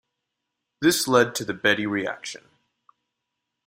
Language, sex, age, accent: English, male, 19-29, United States English